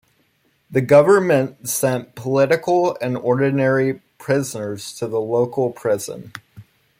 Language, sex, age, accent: English, male, under 19, United States English